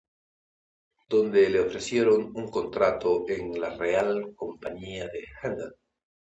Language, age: Spanish, 60-69